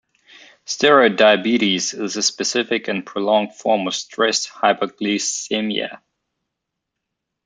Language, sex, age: English, male, 19-29